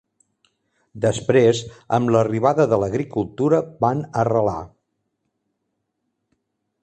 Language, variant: Catalan, Central